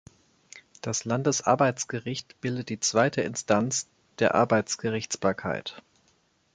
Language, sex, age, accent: German, male, 19-29, Deutschland Deutsch